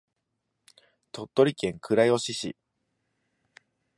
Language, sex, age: Japanese, male, 19-29